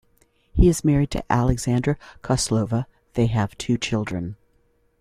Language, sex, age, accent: English, female, 50-59, United States English